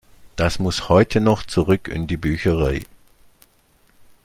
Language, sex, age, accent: German, male, 60-69, Deutschland Deutsch